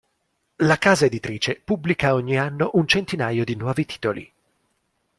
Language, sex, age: Italian, male, 19-29